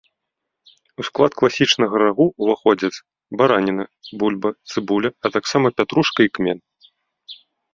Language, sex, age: Belarusian, male, 19-29